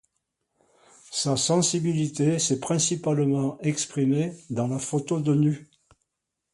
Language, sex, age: French, male, 70-79